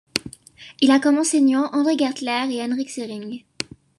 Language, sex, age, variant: French, female, under 19, Français de métropole